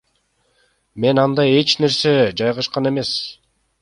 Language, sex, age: Kyrgyz, male, 19-29